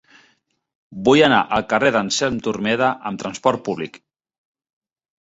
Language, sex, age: Catalan, male, 40-49